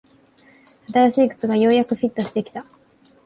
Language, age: Japanese, 19-29